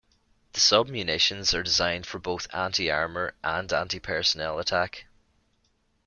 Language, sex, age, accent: English, male, 30-39, Irish English